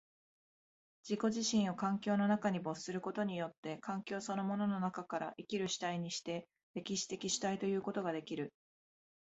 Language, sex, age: Japanese, female, 30-39